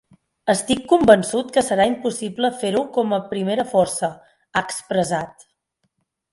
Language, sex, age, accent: Catalan, female, 30-39, Oriental